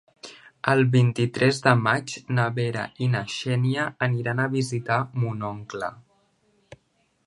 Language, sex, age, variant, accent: Catalan, male, under 19, Central, central